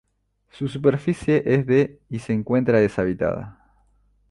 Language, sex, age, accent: Spanish, male, 30-39, Rioplatense: Argentina, Uruguay, este de Bolivia, Paraguay